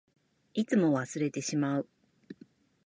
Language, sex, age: Japanese, female, 40-49